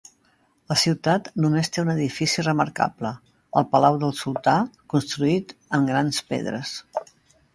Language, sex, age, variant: Catalan, female, 70-79, Central